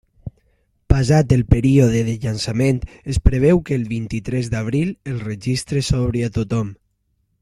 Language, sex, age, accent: Catalan, male, under 19, valencià